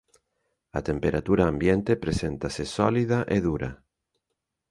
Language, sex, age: Galician, male, 40-49